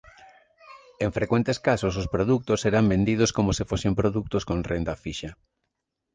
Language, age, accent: Galician, 40-49, Normativo (estándar)